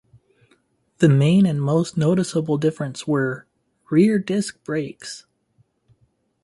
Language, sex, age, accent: English, male, 30-39, United States English